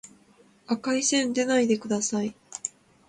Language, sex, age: Japanese, female, 19-29